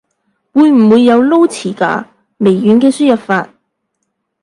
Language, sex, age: Cantonese, female, 30-39